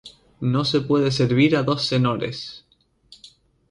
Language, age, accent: Spanish, 19-29, España: Islas Canarias